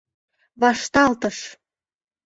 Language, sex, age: Mari, female, under 19